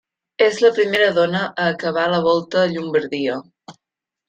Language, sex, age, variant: Catalan, female, 19-29, Central